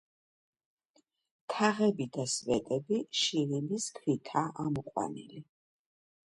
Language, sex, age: Georgian, female, 50-59